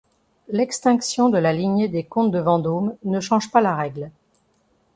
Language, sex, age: French, female, 50-59